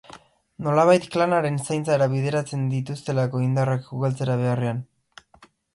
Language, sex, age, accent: Basque, male, 19-29, Erdialdekoa edo Nafarra (Gipuzkoa, Nafarroa)